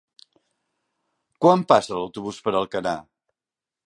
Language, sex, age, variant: Catalan, male, 70-79, Central